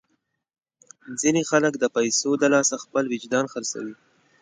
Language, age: Pashto, 19-29